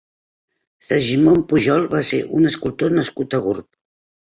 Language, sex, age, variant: Catalan, female, 60-69, Central